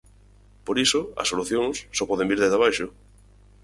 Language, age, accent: Galician, 19-29, Central (gheada)